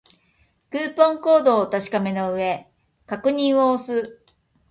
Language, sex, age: Japanese, female, 50-59